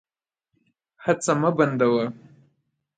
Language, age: Pashto, 19-29